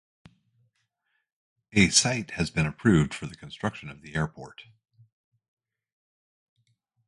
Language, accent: English, United States English